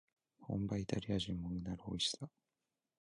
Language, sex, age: Japanese, male, 19-29